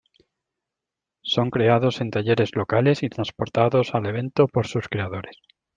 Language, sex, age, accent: Spanish, male, 30-39, España: Sur peninsular (Andalucia, Extremadura, Murcia)